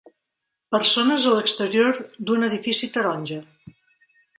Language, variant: Catalan, Central